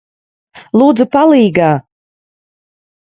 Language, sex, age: Latvian, female, 30-39